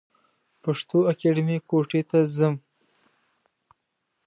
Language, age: Pashto, 19-29